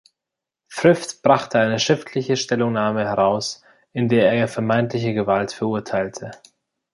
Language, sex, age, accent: German, male, 19-29, Deutschland Deutsch